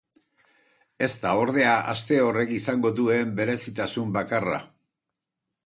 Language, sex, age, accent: Basque, male, 70-79, Erdialdekoa edo Nafarra (Gipuzkoa, Nafarroa)